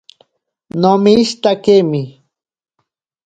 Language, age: Ashéninka Perené, 40-49